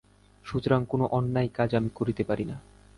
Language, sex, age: Bengali, male, 19-29